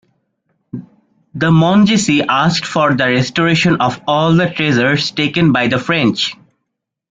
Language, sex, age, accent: English, male, 19-29, India and South Asia (India, Pakistan, Sri Lanka)